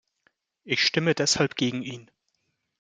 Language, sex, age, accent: German, male, 19-29, Deutschland Deutsch